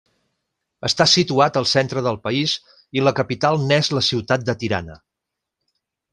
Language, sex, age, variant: Catalan, male, 40-49, Central